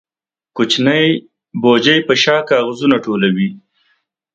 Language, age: Pashto, 30-39